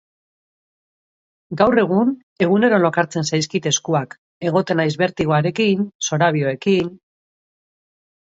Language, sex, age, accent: Basque, female, 40-49, Mendebalekoa (Araba, Bizkaia, Gipuzkoako mendebaleko herri batzuk)